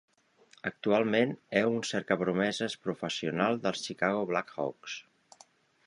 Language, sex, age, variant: Catalan, male, 50-59, Central